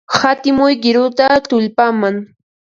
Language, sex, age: Ambo-Pasco Quechua, female, 30-39